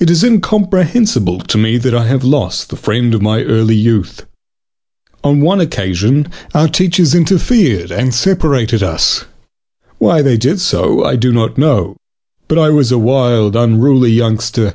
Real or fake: real